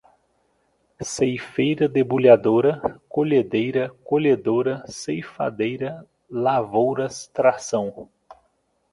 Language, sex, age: Portuguese, male, 30-39